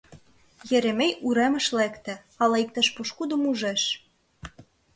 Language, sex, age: Mari, female, 19-29